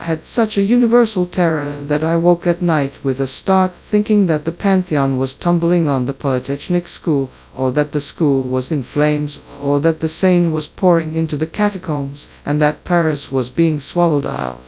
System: TTS, FastPitch